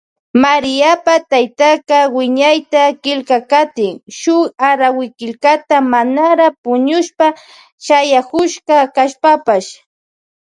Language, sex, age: Loja Highland Quichua, female, 19-29